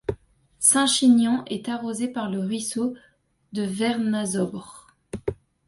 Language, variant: French, Français de métropole